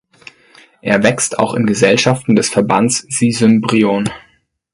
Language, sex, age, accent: German, male, 19-29, Deutschland Deutsch